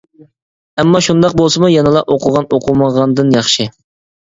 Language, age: Uyghur, 19-29